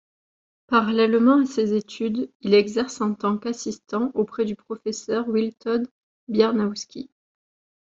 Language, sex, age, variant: French, female, 30-39, Français de métropole